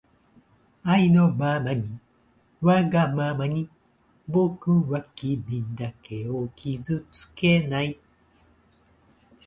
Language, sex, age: Japanese, male, 50-59